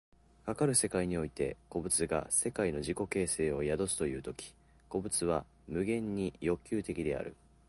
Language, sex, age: Japanese, male, under 19